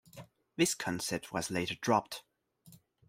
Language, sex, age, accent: English, male, 19-29, England English